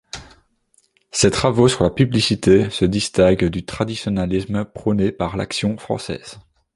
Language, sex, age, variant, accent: French, male, 30-39, Français d'Europe, Français de Belgique